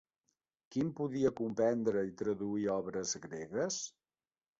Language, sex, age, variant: Catalan, male, 50-59, Central